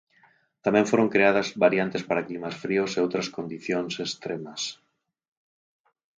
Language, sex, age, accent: Galician, male, 40-49, Central (gheada); Normativo (estándar)